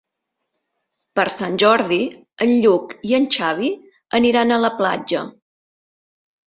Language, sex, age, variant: Catalan, female, 40-49, Central